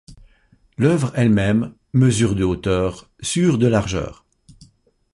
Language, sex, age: French, male, 50-59